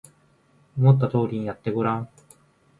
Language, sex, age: Japanese, male, 19-29